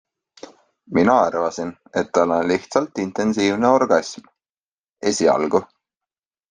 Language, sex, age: Estonian, male, 30-39